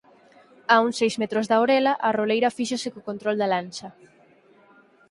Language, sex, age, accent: Galician, female, 19-29, Atlántico (seseo e gheada)